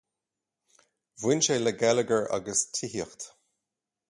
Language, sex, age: Irish, male, 40-49